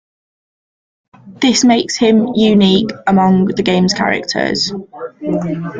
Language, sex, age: English, female, 19-29